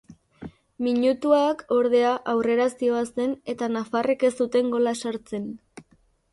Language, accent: Basque, Mendebalekoa (Araba, Bizkaia, Gipuzkoako mendebaleko herri batzuk)